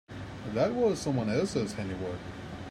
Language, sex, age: English, male, 30-39